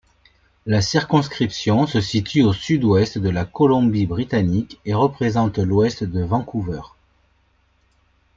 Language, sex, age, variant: French, male, 40-49, Français de métropole